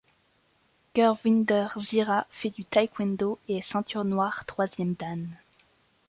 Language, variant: French, Français de métropole